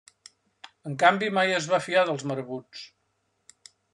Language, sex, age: Catalan, male, 70-79